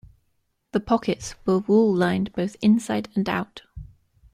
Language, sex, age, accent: English, female, 19-29, England English